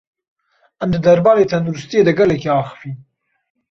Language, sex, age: Kurdish, male, 19-29